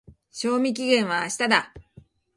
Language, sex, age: Japanese, female, 40-49